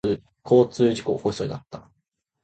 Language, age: Japanese, 19-29